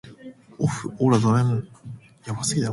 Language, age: Japanese, 19-29